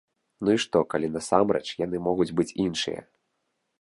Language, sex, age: Belarusian, male, 30-39